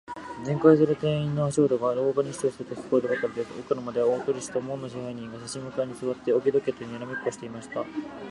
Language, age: Japanese, 19-29